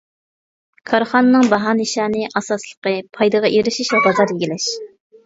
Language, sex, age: Uyghur, female, 30-39